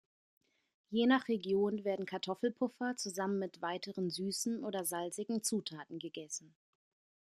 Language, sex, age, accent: German, female, 30-39, Deutschland Deutsch